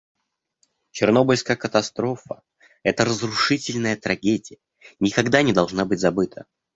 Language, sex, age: Russian, male, under 19